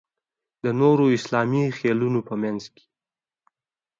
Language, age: Pashto, under 19